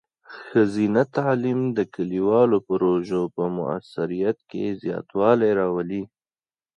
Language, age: Pashto, 30-39